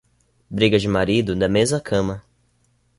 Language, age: Portuguese, under 19